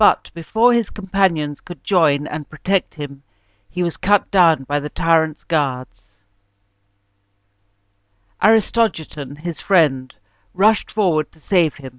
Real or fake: real